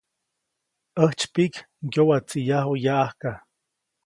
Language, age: Copainalá Zoque, 19-29